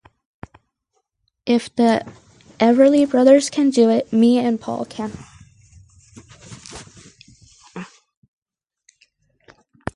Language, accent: English, United States English